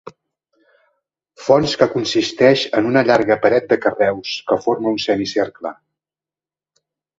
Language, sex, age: Catalan, male, 50-59